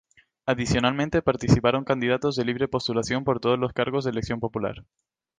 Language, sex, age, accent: Spanish, male, 19-29, España: Islas Canarias